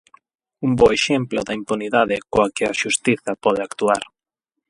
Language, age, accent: Galician, 30-39, Atlántico (seseo e gheada); Normativo (estándar); Neofalante